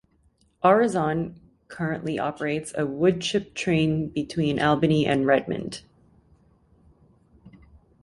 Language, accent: English, Canadian English